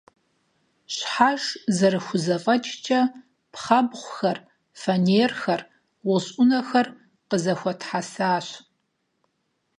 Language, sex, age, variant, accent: Kabardian, female, 30-39, Адыгэбзэ (Къэбэрдей, Кирил, псоми зэдай), Джылэхъстэней (Gilahsteney)